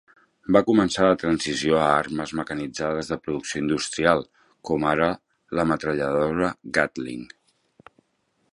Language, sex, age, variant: Catalan, male, 40-49, Central